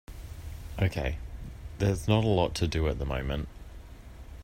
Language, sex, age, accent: English, male, 30-39, Australian English